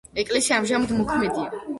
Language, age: Georgian, under 19